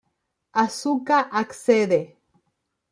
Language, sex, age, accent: Spanish, female, 30-39, Rioplatense: Argentina, Uruguay, este de Bolivia, Paraguay